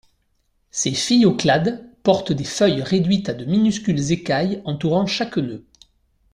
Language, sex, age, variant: French, male, 40-49, Français de métropole